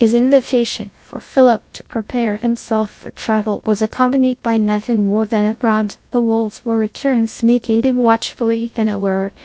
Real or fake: fake